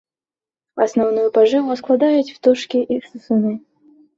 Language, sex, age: Belarusian, female, 19-29